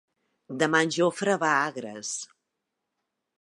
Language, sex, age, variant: Catalan, female, 40-49, Central